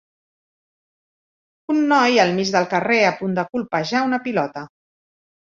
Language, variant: Catalan, Central